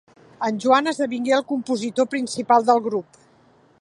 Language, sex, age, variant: Catalan, female, 50-59, Central